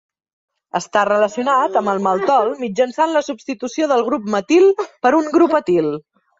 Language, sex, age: Catalan, female, 30-39